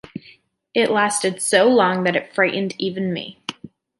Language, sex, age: English, female, 19-29